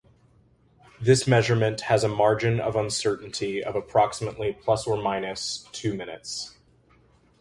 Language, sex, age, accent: English, male, 19-29, United States English